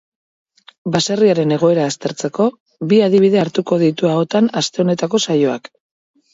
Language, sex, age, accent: Basque, female, 40-49, Mendebalekoa (Araba, Bizkaia, Gipuzkoako mendebaleko herri batzuk)